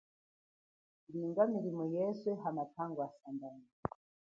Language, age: Chokwe, 40-49